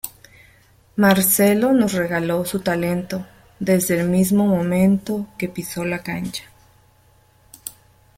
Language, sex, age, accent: Spanish, female, 30-39, México